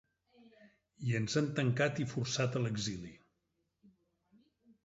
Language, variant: Catalan, Nord-Occidental